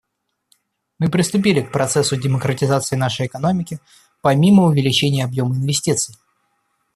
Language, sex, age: Russian, male, under 19